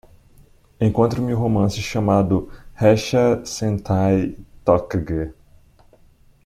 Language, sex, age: Portuguese, male, 19-29